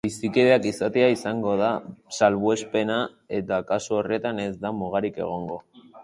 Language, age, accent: Basque, under 19, Erdialdekoa edo Nafarra (Gipuzkoa, Nafarroa)